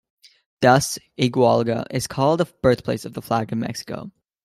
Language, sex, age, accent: English, male, under 19, United States English